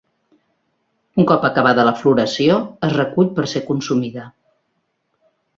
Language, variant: Catalan, Central